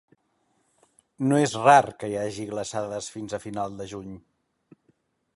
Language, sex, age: Catalan, male, 40-49